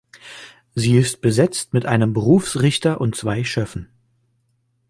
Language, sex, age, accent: German, male, 19-29, Deutschland Deutsch